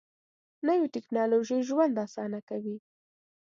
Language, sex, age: Pashto, female, under 19